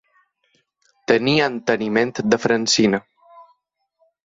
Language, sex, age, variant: Catalan, male, 30-39, Balear